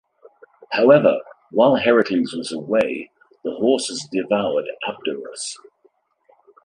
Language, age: English, 60-69